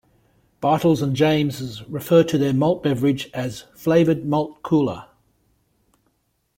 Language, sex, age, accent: English, male, 50-59, Australian English